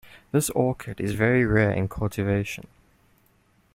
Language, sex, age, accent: English, male, 19-29, Southern African (South Africa, Zimbabwe, Namibia)